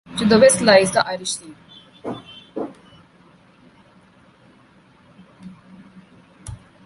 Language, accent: English, India and South Asia (India, Pakistan, Sri Lanka)